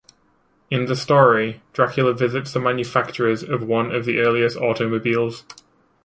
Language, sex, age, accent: English, male, 19-29, England English